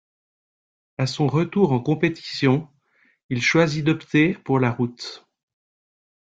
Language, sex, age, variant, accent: French, male, 40-49, Français d'Europe, Français de Suisse